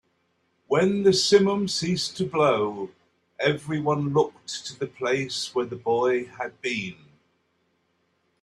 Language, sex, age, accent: English, male, 60-69, England English